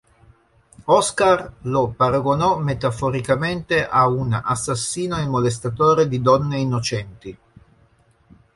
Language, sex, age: Italian, male, 50-59